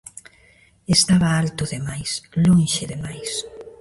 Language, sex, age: Galician, female, 60-69